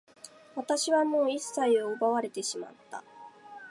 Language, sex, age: Japanese, female, 19-29